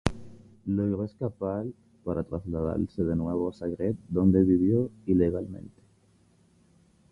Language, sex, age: Spanish, male, 19-29